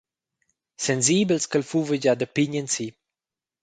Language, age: Romansh, 30-39